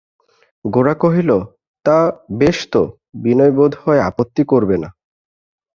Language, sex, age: Bengali, male, 19-29